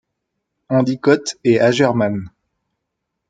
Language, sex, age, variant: French, male, 30-39, Français de métropole